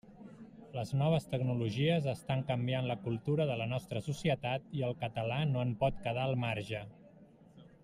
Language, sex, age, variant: Catalan, male, 30-39, Central